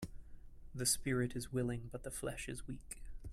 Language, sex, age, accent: English, male, 30-39, United States English